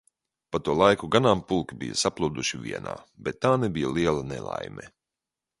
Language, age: Latvian, 30-39